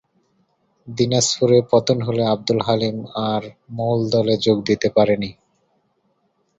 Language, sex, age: Bengali, male, 30-39